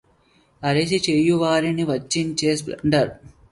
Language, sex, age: Telugu, male, 19-29